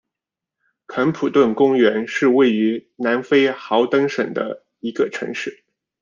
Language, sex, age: Chinese, male, 40-49